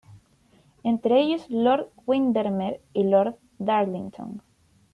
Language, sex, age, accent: Spanish, female, under 19, Chileno: Chile, Cuyo